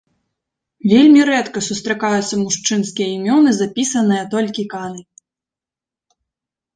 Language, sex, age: Belarusian, female, 19-29